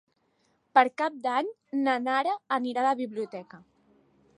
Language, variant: Catalan, Central